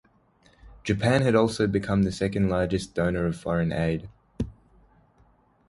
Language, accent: English, Australian English